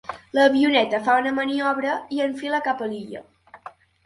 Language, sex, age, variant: Catalan, female, under 19, Central